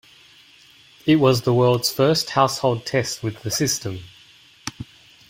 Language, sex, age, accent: English, male, 40-49, Australian English